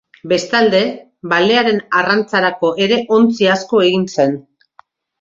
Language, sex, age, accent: Basque, female, 50-59, Mendebalekoa (Araba, Bizkaia, Gipuzkoako mendebaleko herri batzuk)